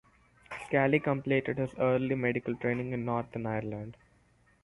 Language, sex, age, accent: English, male, under 19, India and South Asia (India, Pakistan, Sri Lanka)